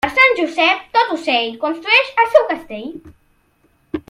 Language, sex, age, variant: Catalan, male, under 19, Central